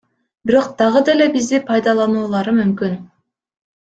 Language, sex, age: Kyrgyz, female, 19-29